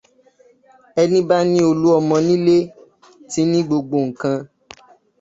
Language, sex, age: Yoruba, male, 19-29